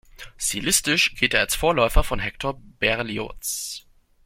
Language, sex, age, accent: German, male, 19-29, Deutschland Deutsch